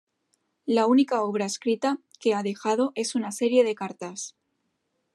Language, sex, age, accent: Spanish, female, under 19, España: Norte peninsular (Asturias, Castilla y León, Cantabria, País Vasco, Navarra, Aragón, La Rioja, Guadalajara, Cuenca)